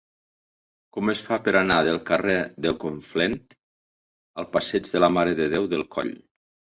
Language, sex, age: Catalan, male, 60-69